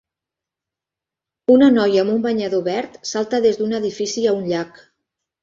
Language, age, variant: Catalan, 50-59, Central